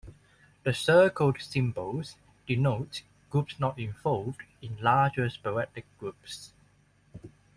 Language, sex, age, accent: English, male, 19-29, Hong Kong English